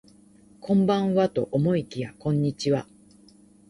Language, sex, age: Japanese, female, 50-59